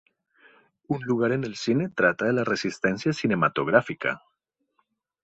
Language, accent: Spanish, Andino-Pacífico: Colombia, Perú, Ecuador, oeste de Bolivia y Venezuela andina